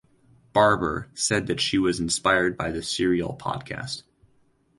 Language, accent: English, United States English